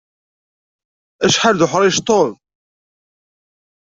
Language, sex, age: Kabyle, male, 40-49